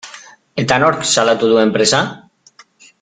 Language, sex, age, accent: Basque, male, 40-49, Mendebalekoa (Araba, Bizkaia, Gipuzkoako mendebaleko herri batzuk)